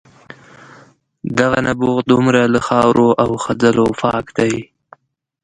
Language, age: Pashto, 19-29